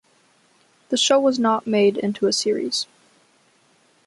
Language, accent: English, Canadian English